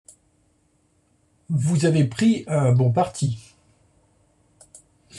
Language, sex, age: French, male, 60-69